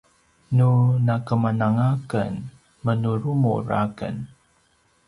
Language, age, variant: Paiwan, 30-39, pinayuanan a kinaikacedasan (東排灣語)